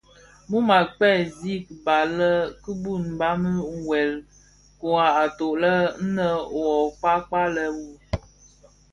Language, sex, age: Bafia, female, 30-39